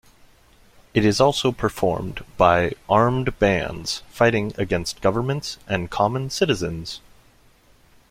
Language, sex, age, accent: English, male, 19-29, United States English